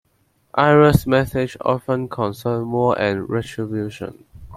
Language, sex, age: English, male, under 19